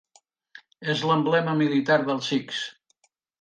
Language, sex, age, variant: Catalan, male, 60-69, Nord-Occidental